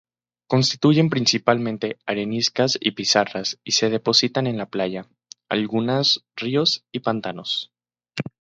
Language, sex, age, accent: Spanish, female, 19-29, México